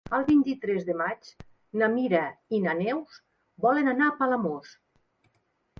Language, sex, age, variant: Catalan, female, 50-59, Central